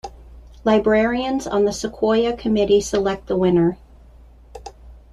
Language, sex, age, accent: English, female, 40-49, United States English